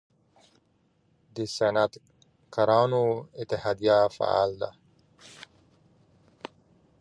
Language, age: Pashto, 30-39